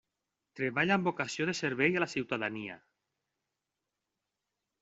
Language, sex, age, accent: Catalan, male, 40-49, valencià